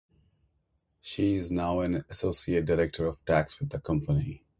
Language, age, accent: English, 50-59, India and South Asia (India, Pakistan, Sri Lanka)